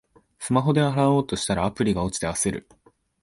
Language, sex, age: Japanese, male, 19-29